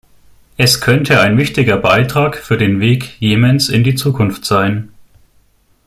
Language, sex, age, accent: German, male, 19-29, Deutschland Deutsch